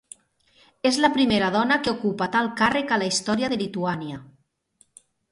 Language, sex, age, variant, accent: Catalan, female, 40-49, Nord-Occidental, nord-occidental